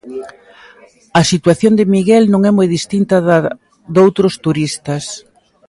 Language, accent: Galician, Oriental (común en zona oriental)